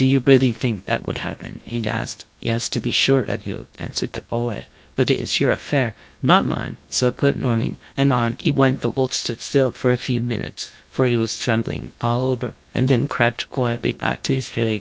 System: TTS, GlowTTS